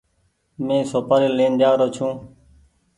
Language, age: Goaria, 19-29